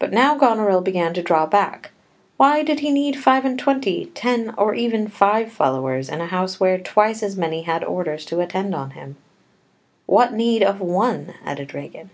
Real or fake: real